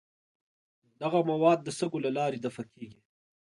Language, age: Pashto, 19-29